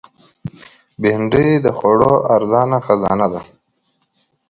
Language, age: Pashto, 19-29